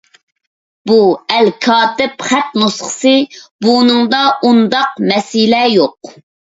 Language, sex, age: Uyghur, female, 19-29